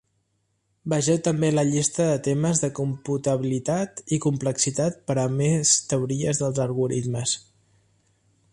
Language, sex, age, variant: Catalan, male, 30-39, Central